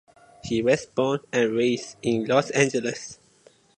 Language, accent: English, Malaysian English